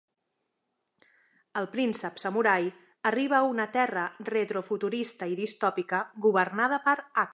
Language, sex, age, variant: Catalan, female, 30-39, Central